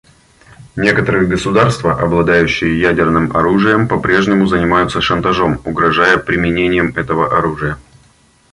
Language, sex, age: Russian, male, 30-39